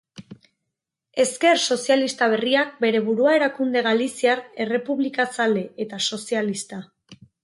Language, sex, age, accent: Basque, female, 30-39, Erdialdekoa edo Nafarra (Gipuzkoa, Nafarroa)